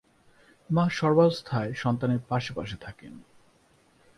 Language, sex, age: Bengali, male, 19-29